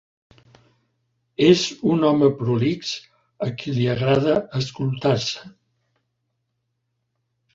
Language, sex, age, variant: Catalan, male, 70-79, Central